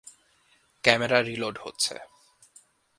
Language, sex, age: Bengali, male, 19-29